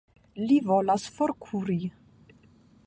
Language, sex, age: Esperanto, female, 19-29